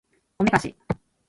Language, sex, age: Japanese, female, 40-49